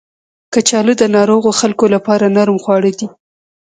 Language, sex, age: Pashto, female, 19-29